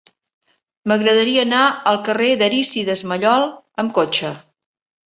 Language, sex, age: Catalan, female, 60-69